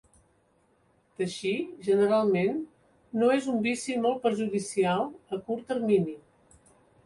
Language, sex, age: Catalan, female, 70-79